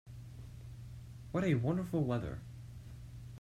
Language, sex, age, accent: English, male, 19-29, United States English